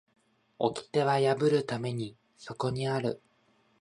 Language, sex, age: Japanese, male, 19-29